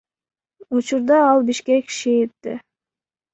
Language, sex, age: Kyrgyz, female, under 19